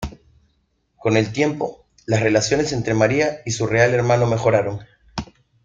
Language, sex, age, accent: Spanish, male, 30-39, Andino-Pacífico: Colombia, Perú, Ecuador, oeste de Bolivia y Venezuela andina